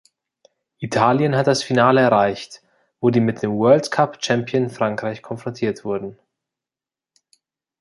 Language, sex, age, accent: German, male, 19-29, Deutschland Deutsch